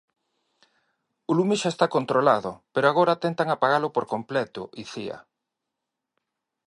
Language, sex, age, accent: Galician, male, 40-49, Normativo (estándar)